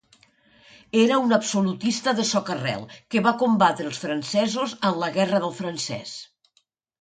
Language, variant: Catalan, Nord-Occidental